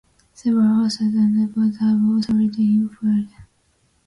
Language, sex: English, female